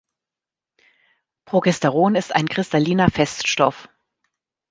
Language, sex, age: German, female, 40-49